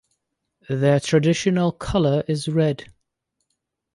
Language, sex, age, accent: English, male, 19-29, England English